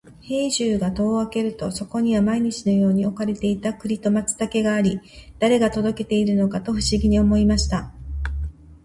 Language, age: Japanese, 50-59